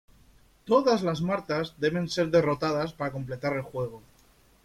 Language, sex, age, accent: Spanish, male, 19-29, España: Centro-Sur peninsular (Madrid, Toledo, Castilla-La Mancha)